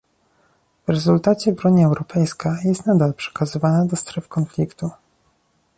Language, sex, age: Polish, male, 19-29